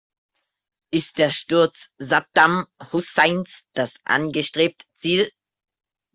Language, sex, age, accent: German, male, under 19, Österreichisches Deutsch